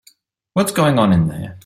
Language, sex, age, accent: English, male, 30-39, Australian English